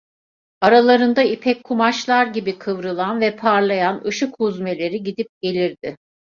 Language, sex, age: Turkish, female, 50-59